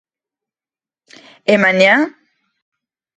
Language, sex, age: Galician, female, 40-49